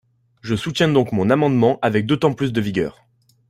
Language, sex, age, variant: French, male, 19-29, Français de métropole